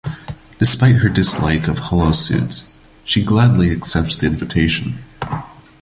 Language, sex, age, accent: English, male, 19-29, United States English